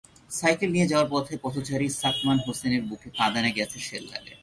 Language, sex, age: Bengali, male, 30-39